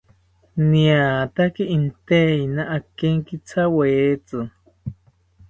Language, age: South Ucayali Ashéninka, 30-39